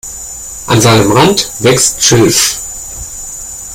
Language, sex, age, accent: German, male, 40-49, Deutschland Deutsch